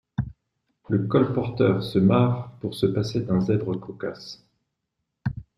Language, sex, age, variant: French, male, 40-49, Français de métropole